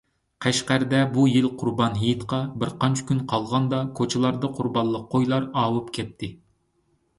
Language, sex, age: Uyghur, male, 30-39